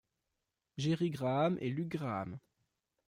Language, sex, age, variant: French, male, under 19, Français de métropole